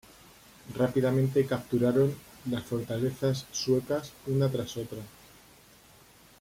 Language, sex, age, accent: Spanish, male, 40-49, España: Centro-Sur peninsular (Madrid, Toledo, Castilla-La Mancha)